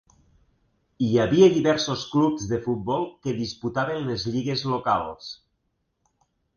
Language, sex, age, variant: Catalan, male, 50-59, Nord-Occidental